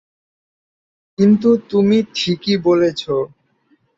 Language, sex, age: Bengali, male, 19-29